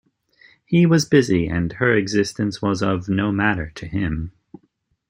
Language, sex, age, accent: English, male, 30-39, United States English